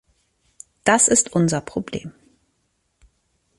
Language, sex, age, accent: German, female, 30-39, Deutschland Deutsch